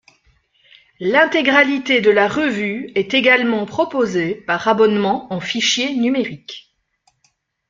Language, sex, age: French, female, 40-49